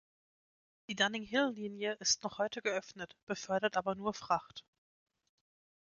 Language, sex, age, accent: German, female, 19-29, Deutschland Deutsch